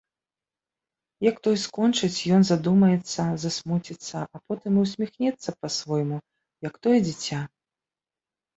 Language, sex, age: Belarusian, female, 30-39